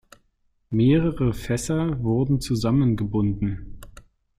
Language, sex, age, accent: German, male, 50-59, Deutschland Deutsch